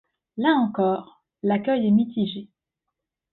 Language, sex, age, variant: French, female, 19-29, Français de métropole